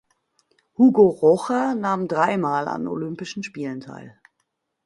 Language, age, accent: German, 40-49, Deutschland Deutsch